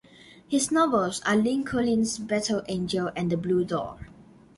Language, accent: English, Singaporean English